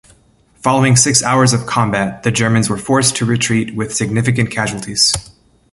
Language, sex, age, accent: English, male, 19-29, United States English